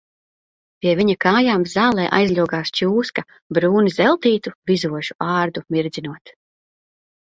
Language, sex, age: Latvian, female, 30-39